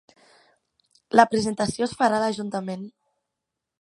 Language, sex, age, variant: Catalan, female, 19-29, Central